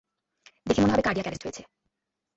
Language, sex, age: Bengali, female, 19-29